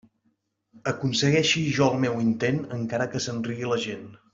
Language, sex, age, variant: Catalan, male, 30-39, Central